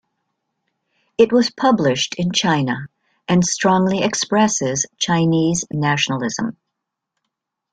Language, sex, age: English, female, 60-69